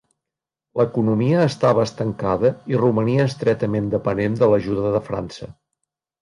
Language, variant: Catalan, Nord-Occidental